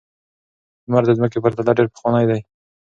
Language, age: Pashto, 19-29